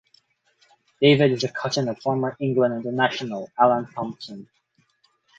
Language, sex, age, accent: English, male, 19-29, Filipino